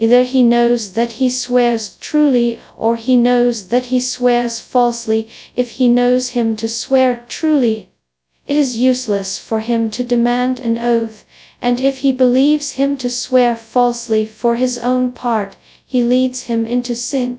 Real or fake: fake